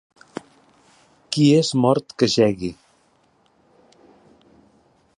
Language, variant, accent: Catalan, Central, central